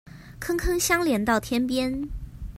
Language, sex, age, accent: Chinese, female, 19-29, 出生地：臺北市